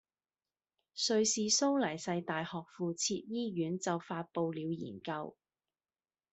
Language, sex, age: Cantonese, female, 19-29